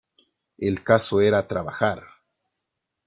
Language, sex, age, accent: Spanish, male, 19-29, Rioplatense: Argentina, Uruguay, este de Bolivia, Paraguay